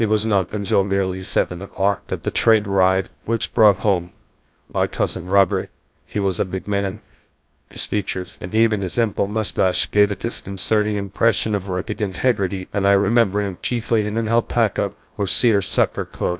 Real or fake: fake